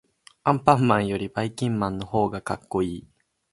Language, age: Japanese, 19-29